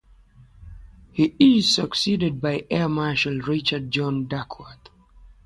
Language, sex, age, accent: English, male, 19-29, United States English; England English